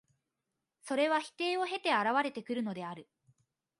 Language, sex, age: Japanese, female, 19-29